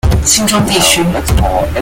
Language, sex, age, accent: Chinese, male, 19-29, 出生地：臺北市